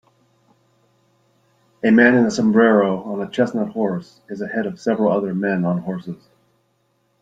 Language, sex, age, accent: English, male, 40-49, United States English